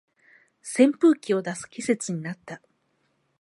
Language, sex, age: Japanese, female, 30-39